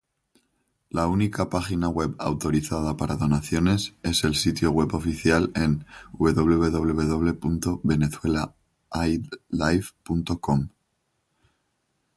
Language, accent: Spanish, España: Centro-Sur peninsular (Madrid, Toledo, Castilla-La Mancha)